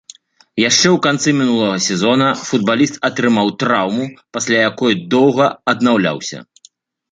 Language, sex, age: Belarusian, male, 40-49